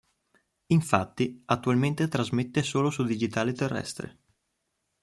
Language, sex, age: Italian, male, 19-29